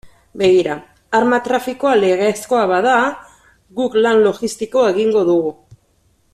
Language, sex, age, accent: Basque, female, 40-49, Mendebalekoa (Araba, Bizkaia, Gipuzkoako mendebaleko herri batzuk)